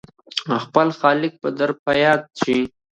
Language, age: Pashto, under 19